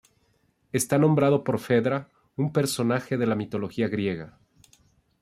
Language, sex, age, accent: Spanish, male, 40-49, México